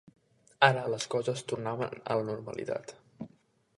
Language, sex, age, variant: Catalan, male, under 19, Central